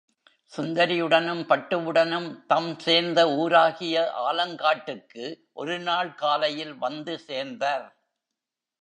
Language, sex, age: Tamil, male, 70-79